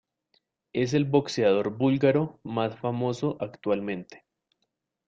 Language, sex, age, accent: Spanish, male, 19-29, Caribe: Cuba, Venezuela, Puerto Rico, República Dominicana, Panamá, Colombia caribeña, México caribeño, Costa del golfo de México